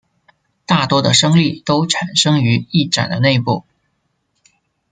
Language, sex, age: Chinese, male, 30-39